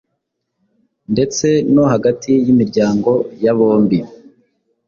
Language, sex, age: Kinyarwanda, male, 19-29